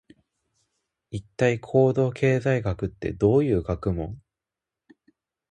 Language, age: Japanese, 19-29